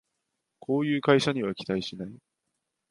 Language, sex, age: Japanese, male, 19-29